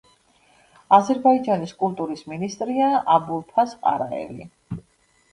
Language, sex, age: Georgian, female, 50-59